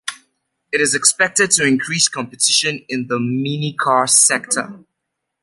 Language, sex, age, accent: English, male, 30-39, United States English